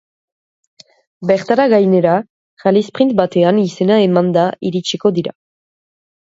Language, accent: Basque, Nafar-lapurtarra edo Zuberotarra (Lapurdi, Nafarroa Beherea, Zuberoa)